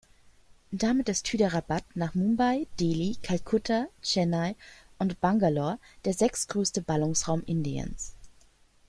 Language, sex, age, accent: German, female, 30-39, Deutschland Deutsch